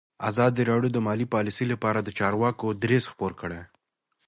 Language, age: Pashto, 19-29